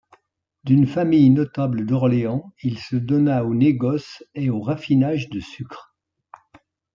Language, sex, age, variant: French, male, 70-79, Français de métropole